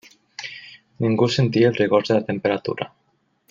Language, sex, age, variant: Catalan, male, 19-29, Nord-Occidental